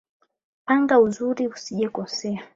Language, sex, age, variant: Swahili, female, 19-29, Kiswahili cha Bara ya Tanzania